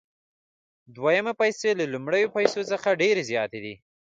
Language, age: Pashto, 19-29